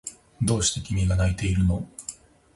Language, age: Japanese, 30-39